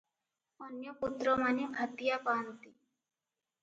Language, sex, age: Odia, female, 19-29